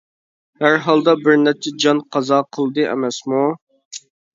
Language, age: Uyghur, 19-29